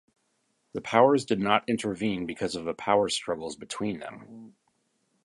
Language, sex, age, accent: English, male, 50-59, United States English